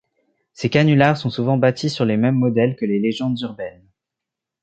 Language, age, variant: French, 19-29, Français de métropole